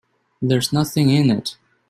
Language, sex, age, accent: English, male, 30-39, Canadian English